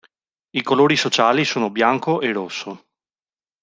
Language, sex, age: Italian, male, 40-49